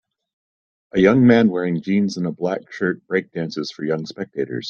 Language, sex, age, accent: English, male, 30-39, United States English